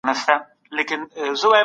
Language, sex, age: Pashto, female, 19-29